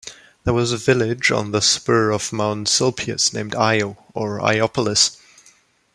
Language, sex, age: English, male, 19-29